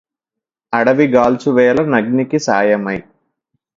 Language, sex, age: Telugu, male, 19-29